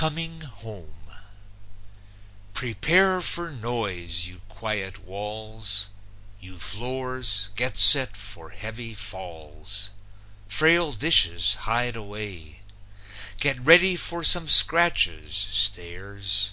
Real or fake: real